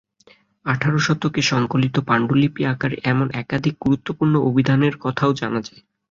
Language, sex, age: Bengali, male, 19-29